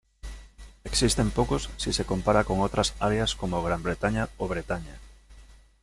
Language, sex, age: Spanish, male, 40-49